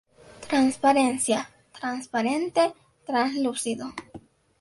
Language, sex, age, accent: Spanish, female, under 19, América central